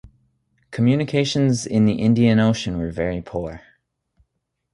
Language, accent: English, United States English